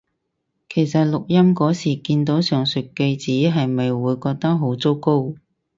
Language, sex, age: Cantonese, female, 30-39